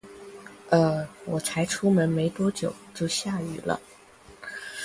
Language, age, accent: Chinese, under 19, 出生地：福建省